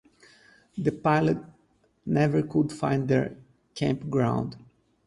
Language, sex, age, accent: English, male, 30-39, United States English